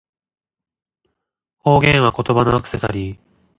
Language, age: Japanese, 19-29